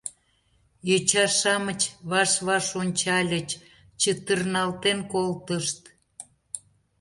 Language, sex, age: Mari, female, 60-69